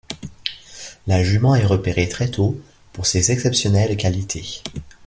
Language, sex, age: French, male, 40-49